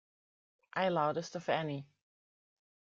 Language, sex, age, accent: English, female, 40-49, United States English